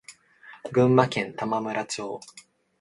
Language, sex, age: Japanese, male, 19-29